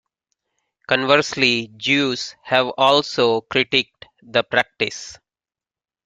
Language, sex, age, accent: English, male, 40-49, United States English